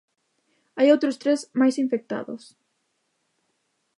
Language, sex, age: Galician, female, 19-29